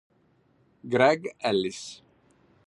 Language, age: Italian, 30-39